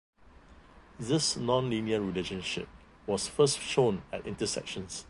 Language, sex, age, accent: English, male, 50-59, Singaporean English